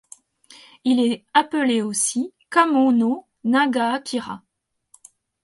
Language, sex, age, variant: French, female, 30-39, Français de métropole